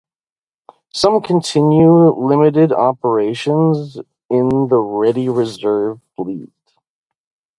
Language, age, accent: English, 19-29, United States English; midwest